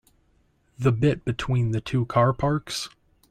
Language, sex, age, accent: English, male, 19-29, United States English